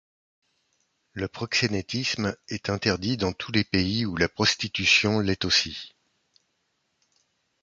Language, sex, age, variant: French, male, 60-69, Français de métropole